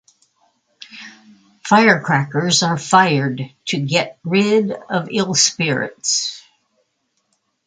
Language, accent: English, United States English